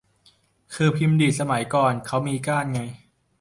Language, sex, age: Thai, male, 19-29